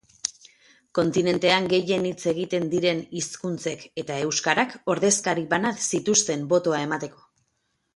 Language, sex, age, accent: Basque, female, 30-39, Mendebalekoa (Araba, Bizkaia, Gipuzkoako mendebaleko herri batzuk)